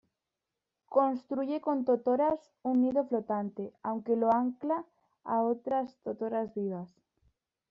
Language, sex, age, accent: Spanish, female, under 19, España: Norte peninsular (Asturias, Castilla y León, Cantabria, País Vasco, Navarra, Aragón, La Rioja, Guadalajara, Cuenca)